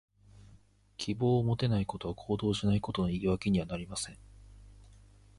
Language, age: Japanese, 19-29